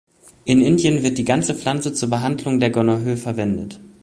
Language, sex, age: German, male, 19-29